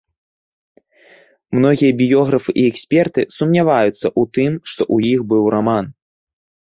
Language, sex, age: Belarusian, male, 19-29